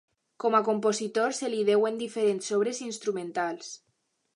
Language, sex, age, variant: Catalan, female, under 19, Alacantí